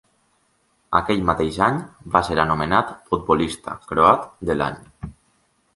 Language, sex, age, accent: Catalan, male, 19-29, valencià